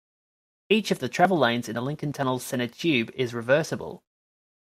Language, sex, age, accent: English, male, 19-29, Australian English